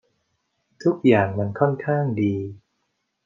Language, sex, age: Thai, male, 40-49